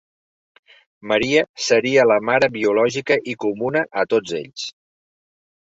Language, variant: Catalan, Septentrional